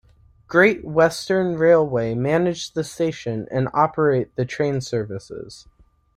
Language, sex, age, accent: English, male, 19-29, United States English